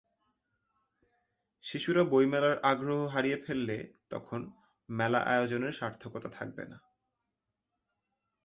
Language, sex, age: Bengali, male, 19-29